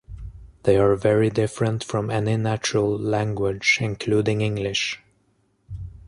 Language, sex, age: English, male, 30-39